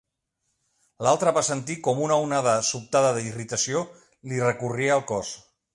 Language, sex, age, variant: Catalan, male, 50-59, Central